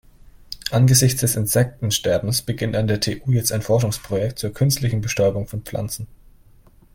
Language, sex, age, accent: German, male, 19-29, Deutschland Deutsch